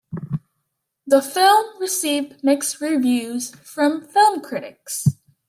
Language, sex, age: English, female, under 19